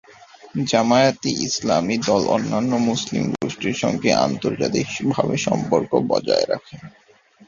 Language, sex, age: Bengali, male, 19-29